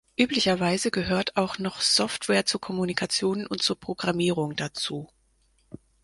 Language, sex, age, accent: German, female, 30-39, Deutschland Deutsch